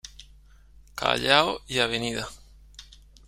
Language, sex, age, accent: Spanish, male, 40-49, España: Sur peninsular (Andalucia, Extremadura, Murcia)